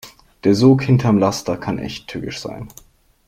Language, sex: German, male